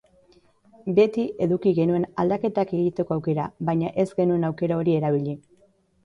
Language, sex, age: Basque, female, 30-39